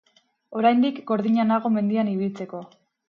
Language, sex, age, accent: Basque, female, 19-29, Mendebalekoa (Araba, Bizkaia, Gipuzkoako mendebaleko herri batzuk)